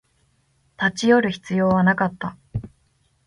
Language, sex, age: Japanese, female, 19-29